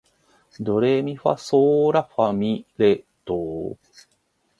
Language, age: Japanese, 40-49